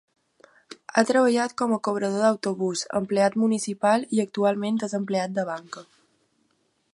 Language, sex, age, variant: Catalan, female, under 19, Balear